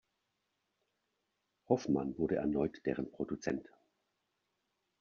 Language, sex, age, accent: German, male, 50-59, Deutschland Deutsch